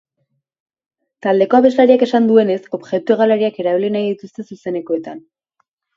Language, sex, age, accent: Basque, female, under 19, Erdialdekoa edo Nafarra (Gipuzkoa, Nafarroa)